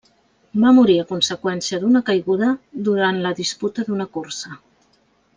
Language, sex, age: Catalan, female, 40-49